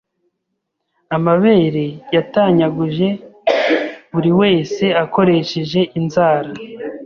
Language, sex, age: Kinyarwanda, male, 19-29